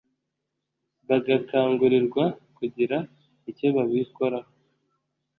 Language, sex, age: Kinyarwanda, male, 19-29